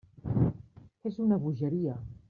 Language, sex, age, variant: Catalan, female, 40-49, Central